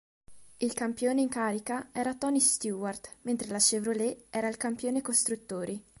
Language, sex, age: Italian, female, 19-29